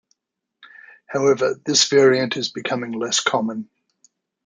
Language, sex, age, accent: English, male, 60-69, Australian English